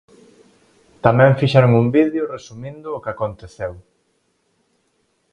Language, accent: Galician, Normativo (estándar)